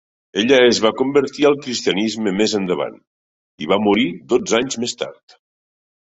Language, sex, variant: Catalan, male, Nord-Occidental